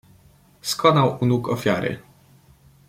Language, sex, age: Polish, male, 19-29